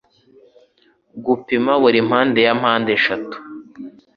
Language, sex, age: Kinyarwanda, male, 19-29